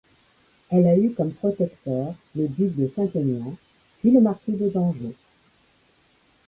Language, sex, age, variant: French, female, 50-59, Français de métropole